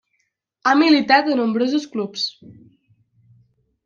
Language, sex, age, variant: Catalan, female, under 19, Central